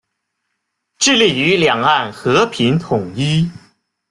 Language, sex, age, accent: Chinese, male, 19-29, 出生地：浙江省